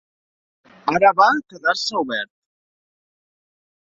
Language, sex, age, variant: Catalan, male, 19-29, Central